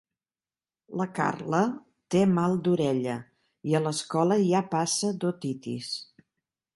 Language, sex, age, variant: Catalan, female, 60-69, Central